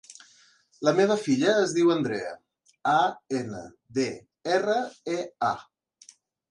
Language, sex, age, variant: Catalan, male, 30-39, Central